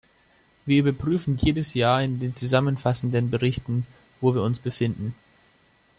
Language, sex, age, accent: German, male, 19-29, Österreichisches Deutsch